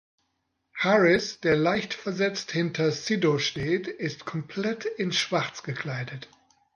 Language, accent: German, Deutschland Deutsch